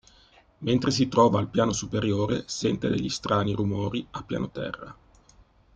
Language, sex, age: Italian, male, 50-59